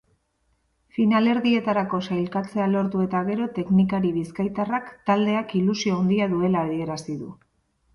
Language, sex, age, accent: Basque, female, 40-49, Erdialdekoa edo Nafarra (Gipuzkoa, Nafarroa)